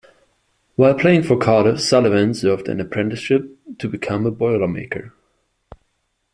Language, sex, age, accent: English, male, 19-29, United States English